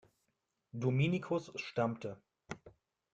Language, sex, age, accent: German, male, 30-39, Deutschland Deutsch